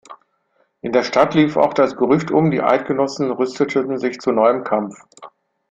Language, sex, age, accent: German, male, 50-59, Deutschland Deutsch